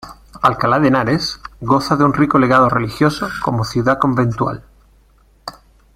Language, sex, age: Spanish, male, 40-49